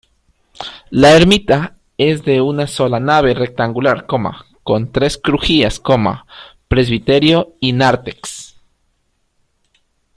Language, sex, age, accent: Spanish, male, 40-49, Andino-Pacífico: Colombia, Perú, Ecuador, oeste de Bolivia y Venezuela andina